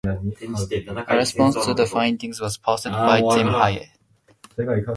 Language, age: English, under 19